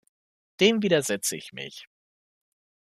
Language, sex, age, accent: German, male, 30-39, Deutschland Deutsch